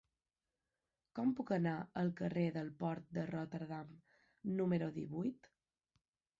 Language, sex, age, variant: Catalan, female, 30-39, Balear